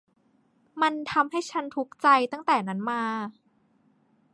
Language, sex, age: Thai, female, 19-29